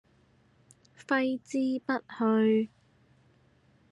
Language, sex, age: Cantonese, female, 19-29